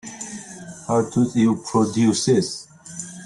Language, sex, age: English, male, 40-49